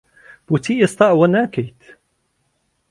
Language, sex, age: Central Kurdish, male, 30-39